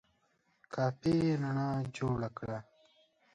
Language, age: Pashto, 19-29